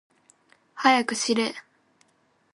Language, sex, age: Japanese, female, under 19